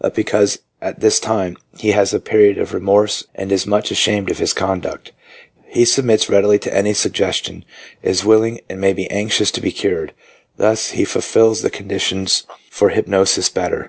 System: none